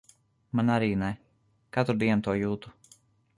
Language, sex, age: Latvian, male, 30-39